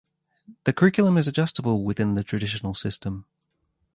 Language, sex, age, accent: English, male, 30-39, Australian English